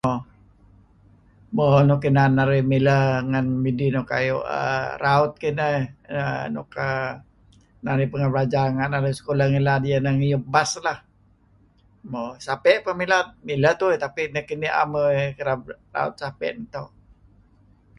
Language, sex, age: Kelabit, male, 70-79